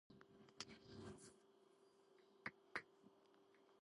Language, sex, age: Georgian, female, 19-29